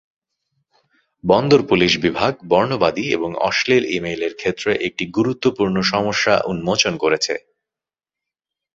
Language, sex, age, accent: Bengali, male, 30-39, চলিত